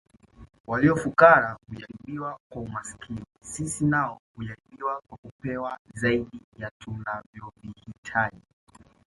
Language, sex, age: Swahili, male, 19-29